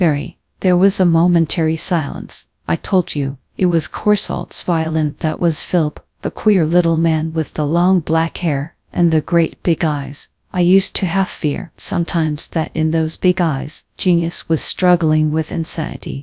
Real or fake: fake